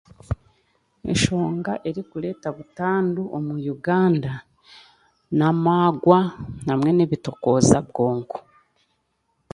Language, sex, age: Chiga, female, 30-39